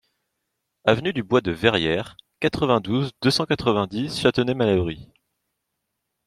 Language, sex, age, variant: French, male, under 19, Français de métropole